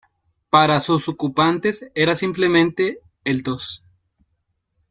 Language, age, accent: Spanish, 19-29, América central